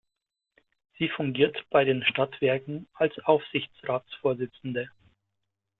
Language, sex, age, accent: German, male, 40-49, Deutschland Deutsch